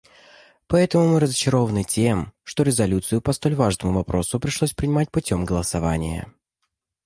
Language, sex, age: Russian, male, 19-29